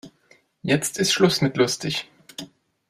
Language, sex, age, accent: German, male, 19-29, Deutschland Deutsch